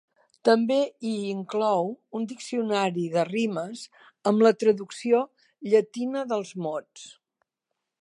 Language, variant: Catalan, Central